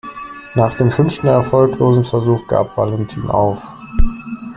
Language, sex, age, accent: German, male, 30-39, Deutschland Deutsch